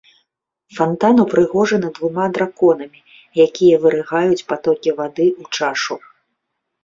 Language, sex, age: Belarusian, female, 30-39